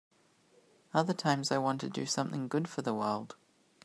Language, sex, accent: English, female, Australian English